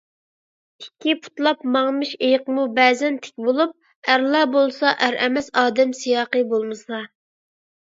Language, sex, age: Uyghur, female, under 19